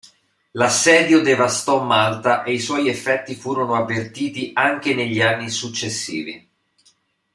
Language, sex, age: Italian, male, 30-39